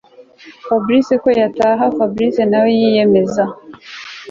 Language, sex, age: Kinyarwanda, female, 19-29